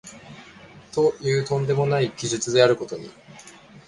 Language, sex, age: Japanese, male, 19-29